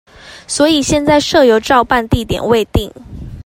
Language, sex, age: Chinese, female, 19-29